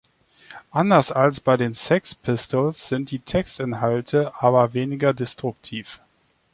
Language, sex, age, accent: German, male, 30-39, Deutschland Deutsch